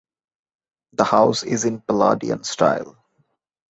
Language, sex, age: English, male, 19-29